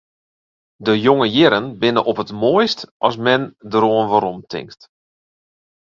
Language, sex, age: Western Frisian, male, 40-49